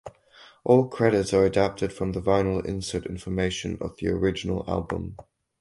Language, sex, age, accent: English, male, 30-39, England English